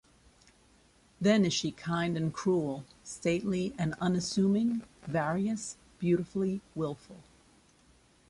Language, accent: English, United States English